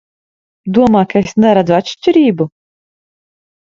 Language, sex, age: Latvian, female, 30-39